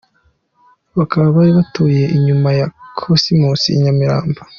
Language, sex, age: Kinyarwanda, male, 19-29